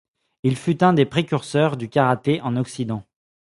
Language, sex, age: French, male, 30-39